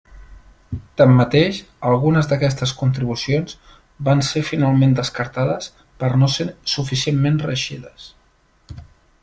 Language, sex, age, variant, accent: Catalan, male, 40-49, Central, central